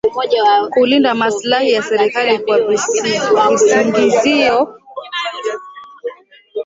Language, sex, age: Swahili, female, 19-29